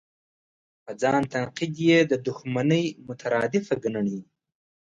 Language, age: Pashto, 19-29